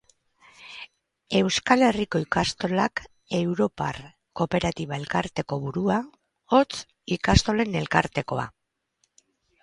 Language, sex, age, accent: Basque, female, 60-69, Erdialdekoa edo Nafarra (Gipuzkoa, Nafarroa)